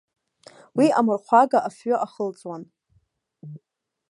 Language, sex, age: Abkhazian, female, 19-29